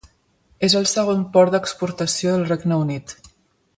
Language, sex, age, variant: Catalan, female, 40-49, Central